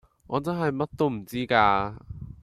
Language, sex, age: Cantonese, male, under 19